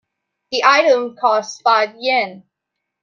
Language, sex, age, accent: English, female, 19-29, United States English